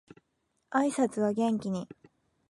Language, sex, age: Japanese, female, 19-29